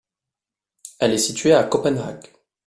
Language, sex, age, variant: French, male, 30-39, Français de métropole